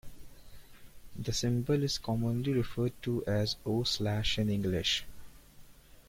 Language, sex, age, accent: English, male, 19-29, India and South Asia (India, Pakistan, Sri Lanka)